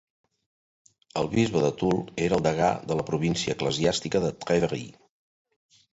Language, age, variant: Catalan, 70-79, Central